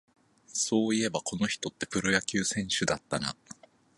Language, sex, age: Japanese, male, 19-29